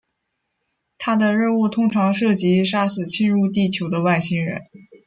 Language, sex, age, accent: Chinese, female, 19-29, 出生地：北京市